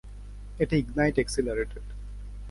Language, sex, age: Bengali, male, 19-29